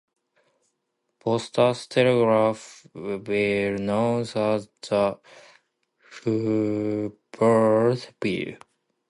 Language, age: English, 19-29